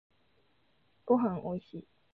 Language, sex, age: Japanese, female, 19-29